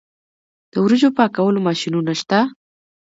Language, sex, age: Pashto, female, 19-29